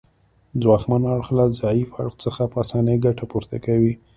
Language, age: Pashto, 30-39